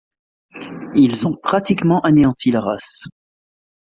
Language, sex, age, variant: French, male, 40-49, Français de métropole